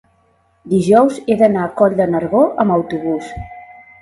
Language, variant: Catalan, Central